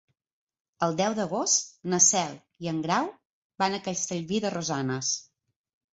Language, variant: Catalan, Central